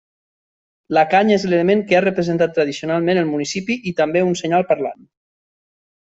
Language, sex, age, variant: Catalan, male, 19-29, Nord-Occidental